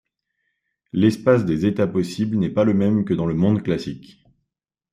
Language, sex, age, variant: French, male, 19-29, Français de métropole